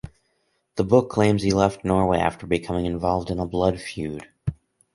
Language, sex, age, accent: English, male, 19-29, United States English